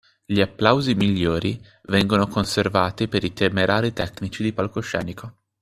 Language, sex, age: Italian, male, 19-29